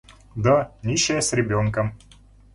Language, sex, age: Russian, male, 40-49